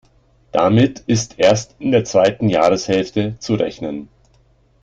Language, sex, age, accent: German, male, 50-59, Deutschland Deutsch